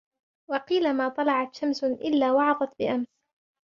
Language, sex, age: Arabic, female, 19-29